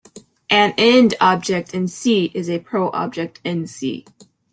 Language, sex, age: English, female, under 19